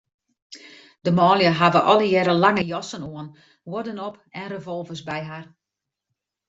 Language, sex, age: Western Frisian, female, 50-59